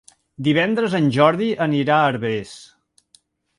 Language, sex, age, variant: Catalan, male, 50-59, Central